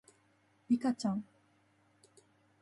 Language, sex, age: Japanese, female, 19-29